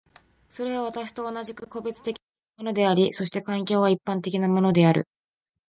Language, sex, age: Japanese, female, under 19